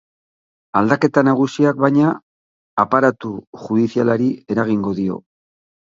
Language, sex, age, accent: Basque, male, 60-69, Mendebalekoa (Araba, Bizkaia, Gipuzkoako mendebaleko herri batzuk)